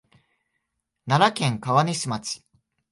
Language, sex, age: Japanese, male, 19-29